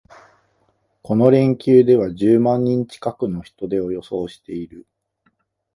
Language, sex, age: Japanese, male, 50-59